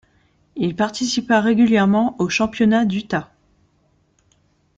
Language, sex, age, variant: French, female, 30-39, Français de métropole